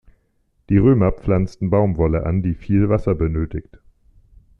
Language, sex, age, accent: German, male, 40-49, Deutschland Deutsch